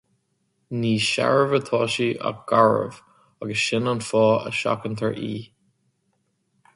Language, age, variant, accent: Irish, 19-29, Gaeilge na Mumhan, Cainteoir líofa, ní ó dhúchas